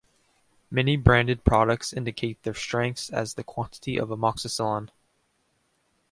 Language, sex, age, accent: English, male, 19-29, United States English